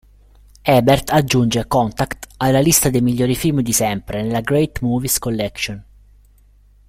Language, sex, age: Italian, male, 30-39